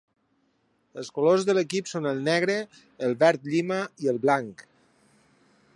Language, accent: Catalan, valencià